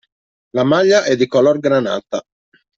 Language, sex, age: Italian, male, 30-39